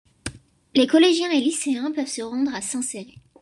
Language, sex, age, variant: French, female, under 19, Français de métropole